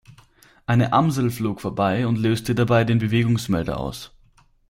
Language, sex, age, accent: German, male, 19-29, Österreichisches Deutsch